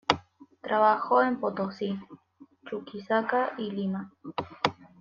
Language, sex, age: Spanish, female, 19-29